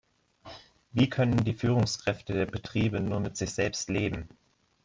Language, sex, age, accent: German, male, 19-29, Deutschland Deutsch